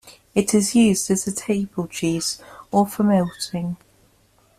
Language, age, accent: English, under 19, England English